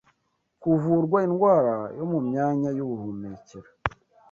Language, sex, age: Kinyarwanda, male, 19-29